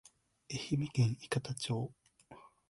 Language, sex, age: Japanese, male, 19-29